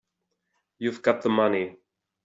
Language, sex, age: English, male, 40-49